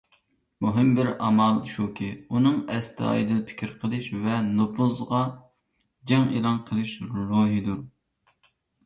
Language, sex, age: Uyghur, female, 19-29